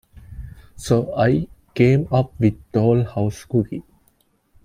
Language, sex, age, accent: English, male, 19-29, England English